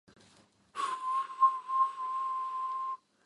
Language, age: English, 19-29